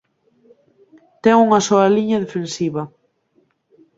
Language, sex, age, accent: Galician, female, 19-29, Central (gheada)